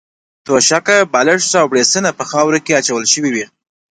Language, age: Pashto, 30-39